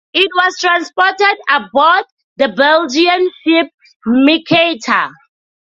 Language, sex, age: English, female, 19-29